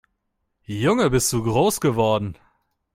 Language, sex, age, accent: German, male, 19-29, Deutschland Deutsch